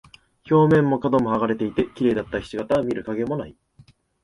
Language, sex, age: Japanese, male, 19-29